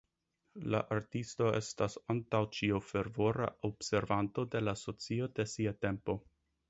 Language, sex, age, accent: Esperanto, male, 19-29, Internacia